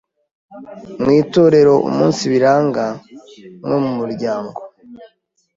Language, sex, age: Kinyarwanda, male, 19-29